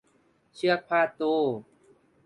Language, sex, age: Thai, male, under 19